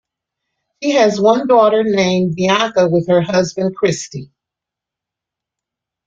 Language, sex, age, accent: English, female, 50-59, United States English